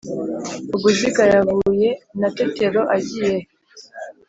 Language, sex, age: Kinyarwanda, female, 19-29